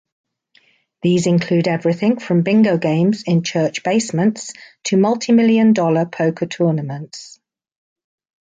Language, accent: English, England English